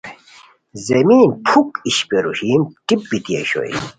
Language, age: Khowar, 30-39